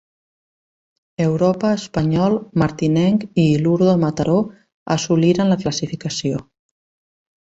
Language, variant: Catalan, Central